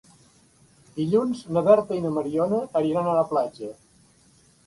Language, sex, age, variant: Catalan, male, 60-69, Central